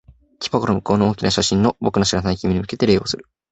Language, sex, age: Japanese, male, 19-29